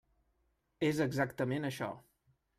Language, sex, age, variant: Catalan, male, 19-29, Central